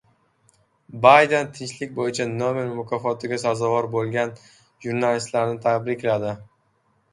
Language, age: Uzbek, 19-29